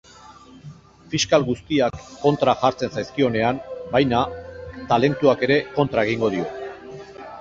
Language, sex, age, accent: Basque, male, 50-59, Erdialdekoa edo Nafarra (Gipuzkoa, Nafarroa)